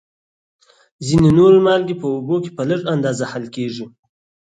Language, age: Pashto, 19-29